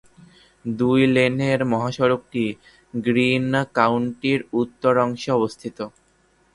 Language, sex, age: Bengali, male, under 19